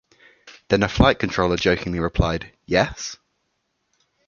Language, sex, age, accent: English, male, 19-29, England English